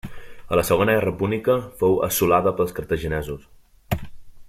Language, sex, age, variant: Catalan, male, 30-39, Central